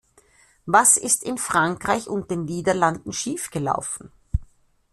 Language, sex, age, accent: German, female, 50-59, Österreichisches Deutsch